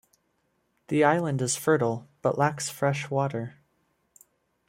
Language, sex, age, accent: English, male, 19-29, United States English